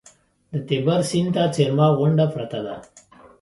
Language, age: Pashto, 30-39